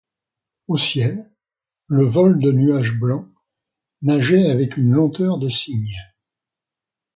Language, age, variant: French, 60-69, Français de métropole